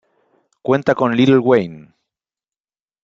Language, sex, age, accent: Spanish, male, 40-49, Rioplatense: Argentina, Uruguay, este de Bolivia, Paraguay